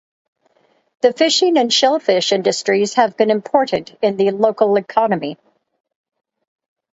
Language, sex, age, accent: English, female, 60-69, United States English